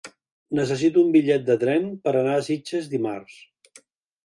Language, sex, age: Catalan, male, 70-79